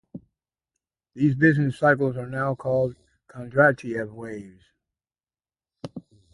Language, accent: English, United States English